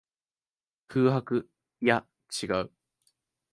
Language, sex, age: Japanese, male, 19-29